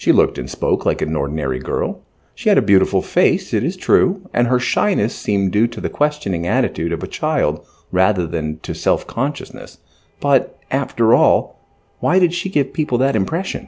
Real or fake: real